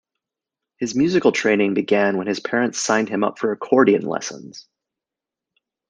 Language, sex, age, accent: English, male, 30-39, United States English